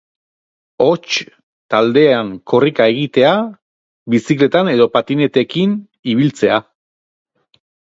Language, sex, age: Basque, male, 40-49